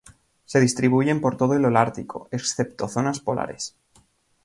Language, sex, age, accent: Spanish, male, 19-29, España: Centro-Sur peninsular (Madrid, Toledo, Castilla-La Mancha)